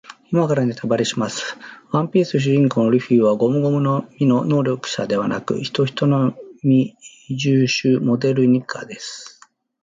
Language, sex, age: Japanese, male, 50-59